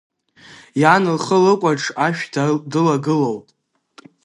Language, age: Abkhazian, under 19